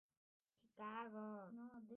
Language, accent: Spanish, México